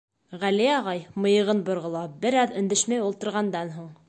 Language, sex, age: Bashkir, female, 19-29